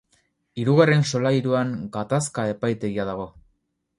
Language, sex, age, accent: Basque, male, 19-29, Mendebalekoa (Araba, Bizkaia, Gipuzkoako mendebaleko herri batzuk)